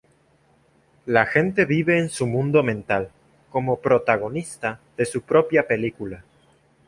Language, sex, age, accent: Spanish, male, 19-29, México